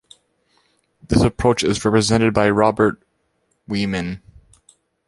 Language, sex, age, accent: English, male, 19-29, United States English